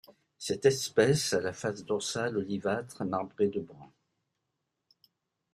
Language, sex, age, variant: French, male, 70-79, Français de métropole